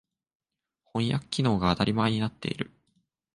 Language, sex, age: Japanese, male, 19-29